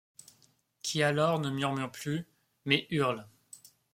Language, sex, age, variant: French, male, 19-29, Français de métropole